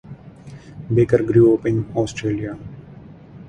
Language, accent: English, India and South Asia (India, Pakistan, Sri Lanka)